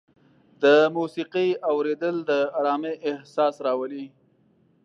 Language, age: Pashto, 30-39